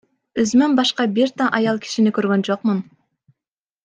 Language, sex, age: Kyrgyz, female, 19-29